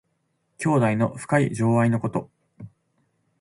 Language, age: Japanese, 19-29